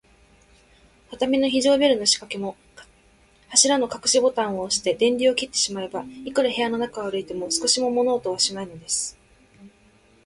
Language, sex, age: Japanese, female, 19-29